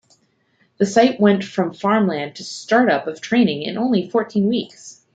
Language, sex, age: English, female, 30-39